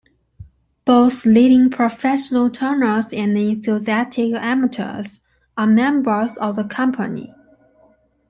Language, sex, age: English, male, 19-29